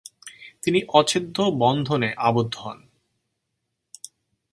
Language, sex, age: Bengali, male, 30-39